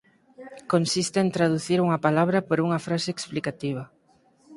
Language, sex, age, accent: Galician, male, 19-29, Central (gheada)